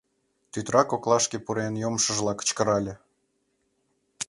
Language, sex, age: Mari, male, 19-29